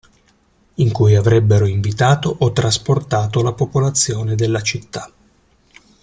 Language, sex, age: Italian, male, 50-59